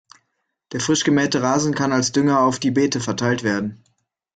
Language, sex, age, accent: German, male, 19-29, Deutschland Deutsch